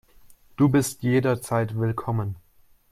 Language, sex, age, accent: German, male, under 19, Deutschland Deutsch